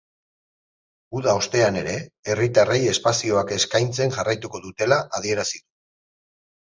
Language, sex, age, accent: Basque, male, 40-49, Erdialdekoa edo Nafarra (Gipuzkoa, Nafarroa)